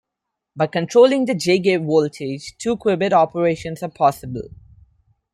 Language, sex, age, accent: English, male, 19-29, India and South Asia (India, Pakistan, Sri Lanka)